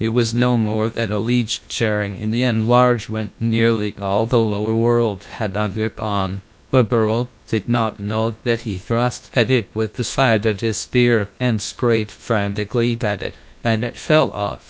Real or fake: fake